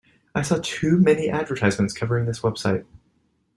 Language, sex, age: English, male, 19-29